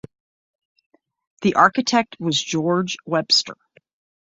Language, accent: English, United States English